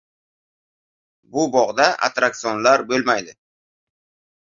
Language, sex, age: Uzbek, female, 30-39